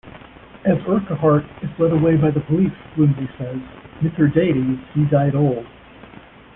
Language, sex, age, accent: English, male, 50-59, United States English